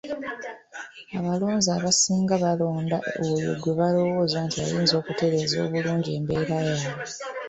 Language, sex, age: Ganda, female, 19-29